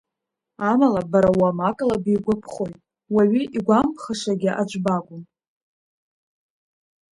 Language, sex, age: Abkhazian, female, under 19